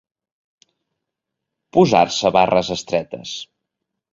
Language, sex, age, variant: Catalan, male, 40-49, Nord-Occidental